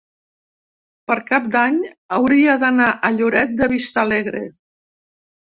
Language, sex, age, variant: Catalan, female, 70-79, Central